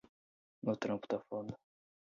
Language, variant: Portuguese, Portuguese (Brasil)